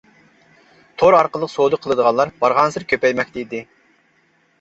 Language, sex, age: Uyghur, male, 40-49